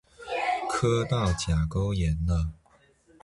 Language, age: Chinese, 19-29